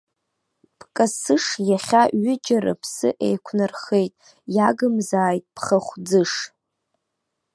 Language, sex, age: Abkhazian, female, under 19